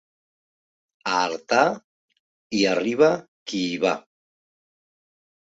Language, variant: Catalan, Central